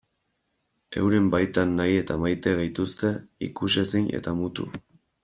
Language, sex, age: Basque, male, 19-29